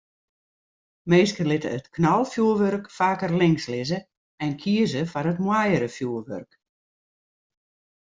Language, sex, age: Western Frisian, female, 60-69